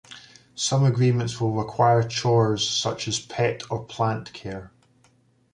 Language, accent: English, Scottish English